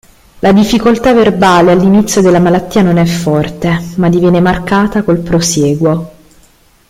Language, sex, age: Italian, female, 30-39